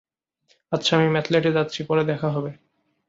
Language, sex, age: Bengali, male, 19-29